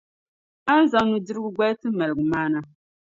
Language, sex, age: Dagbani, female, 30-39